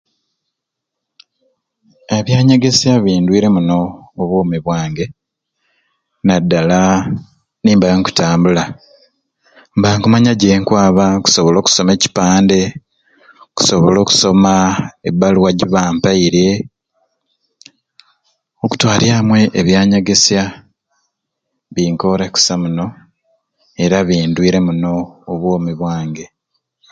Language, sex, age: Ruuli, male, 40-49